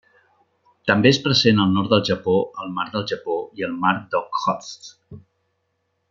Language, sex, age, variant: Catalan, male, 50-59, Central